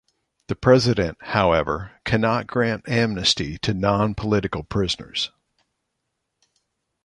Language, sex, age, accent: English, male, 60-69, United States English